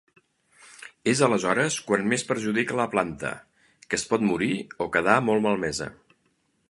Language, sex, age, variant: Catalan, male, 60-69, Central